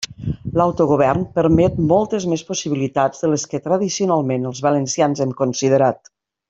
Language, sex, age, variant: Catalan, female, 50-59, Nord-Occidental